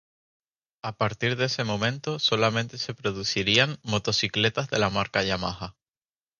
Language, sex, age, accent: Spanish, male, 19-29, España: Islas Canarias